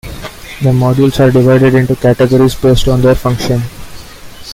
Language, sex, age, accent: English, male, 19-29, India and South Asia (India, Pakistan, Sri Lanka)